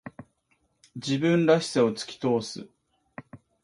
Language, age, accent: Japanese, 50-59, 標準語